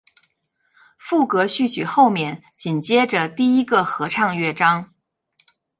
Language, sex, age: Chinese, female, 40-49